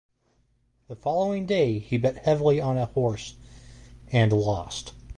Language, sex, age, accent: English, male, 19-29, United States English